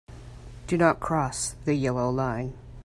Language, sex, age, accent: English, female, 30-39, United States English